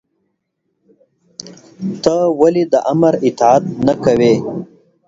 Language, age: Pashto, 19-29